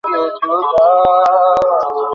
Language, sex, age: Bengali, male, 40-49